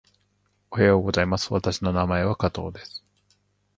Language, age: Japanese, 50-59